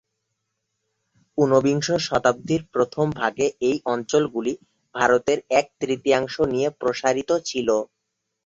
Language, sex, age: Bengali, male, 19-29